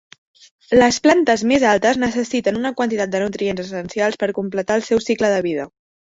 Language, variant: Catalan, Central